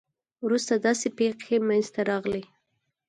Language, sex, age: Pashto, female, 19-29